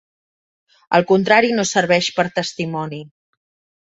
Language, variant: Catalan, Central